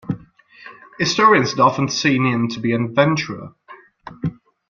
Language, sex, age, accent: English, male, 19-29, United States English